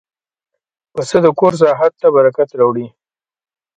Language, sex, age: Pashto, male, 30-39